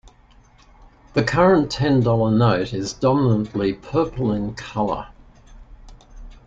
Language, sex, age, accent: English, male, 80-89, Australian English